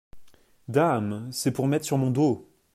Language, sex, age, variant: French, male, 19-29, Français de métropole